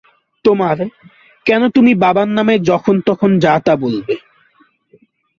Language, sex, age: Bengali, male, 19-29